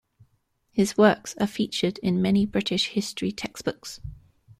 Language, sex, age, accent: English, female, 19-29, England English